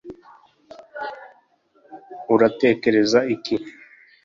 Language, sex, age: Kinyarwanda, male, 19-29